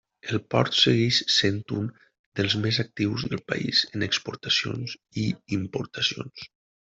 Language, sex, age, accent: Catalan, male, 30-39, valencià